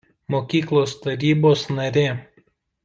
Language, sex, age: Lithuanian, male, 19-29